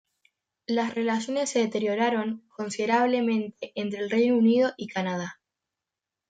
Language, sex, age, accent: Spanish, female, under 19, Rioplatense: Argentina, Uruguay, este de Bolivia, Paraguay